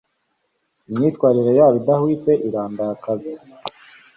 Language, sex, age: Kinyarwanda, male, 19-29